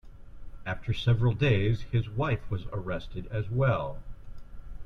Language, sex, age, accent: English, male, 50-59, United States English